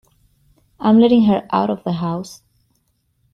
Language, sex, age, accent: English, female, 30-39, United States English